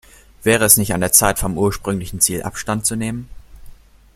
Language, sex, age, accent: German, male, 19-29, Deutschland Deutsch